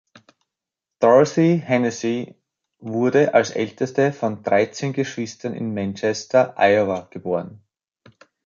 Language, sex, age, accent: German, male, 30-39, Österreichisches Deutsch